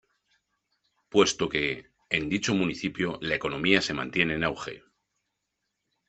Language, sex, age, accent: Spanish, male, 40-49, España: Centro-Sur peninsular (Madrid, Toledo, Castilla-La Mancha)